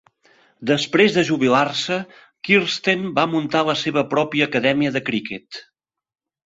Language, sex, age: Catalan, male, 50-59